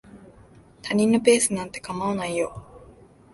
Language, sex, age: Japanese, female, 19-29